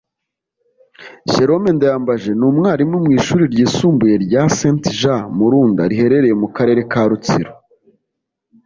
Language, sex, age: Kinyarwanda, male, 40-49